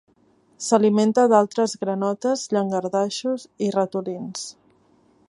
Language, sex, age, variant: Catalan, female, 19-29, Central